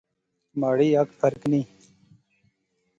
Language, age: Pahari-Potwari, 30-39